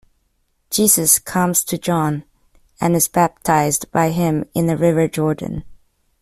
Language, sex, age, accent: English, female, 19-29, United States English